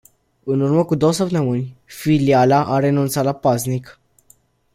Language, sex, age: Romanian, male, under 19